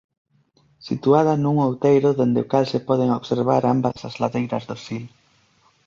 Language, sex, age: Galician, male, 19-29